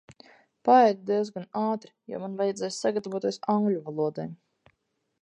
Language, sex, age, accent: Latvian, female, 30-39, bez akcenta